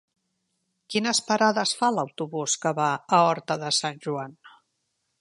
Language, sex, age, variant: Catalan, female, 70-79, Central